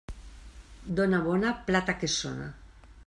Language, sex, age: Catalan, female, 40-49